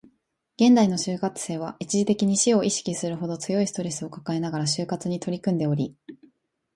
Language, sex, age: Japanese, female, 19-29